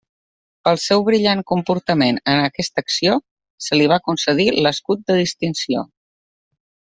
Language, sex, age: Catalan, female, 40-49